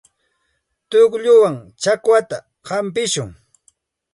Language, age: Santa Ana de Tusi Pasco Quechua, 40-49